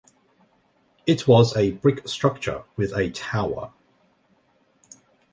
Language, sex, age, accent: English, male, 30-39, Australian English